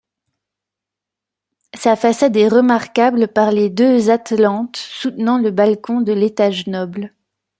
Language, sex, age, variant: French, female, 19-29, Français de métropole